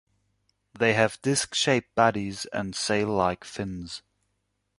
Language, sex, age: English, male, 19-29